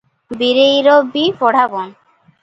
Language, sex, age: Odia, female, 19-29